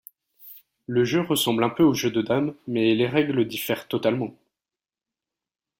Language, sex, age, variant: French, male, 19-29, Français de métropole